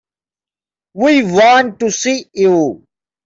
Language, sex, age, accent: English, male, 40-49, India and South Asia (India, Pakistan, Sri Lanka)